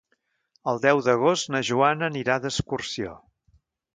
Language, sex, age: Catalan, male, 60-69